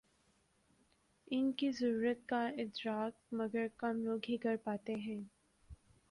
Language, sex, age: Urdu, female, 19-29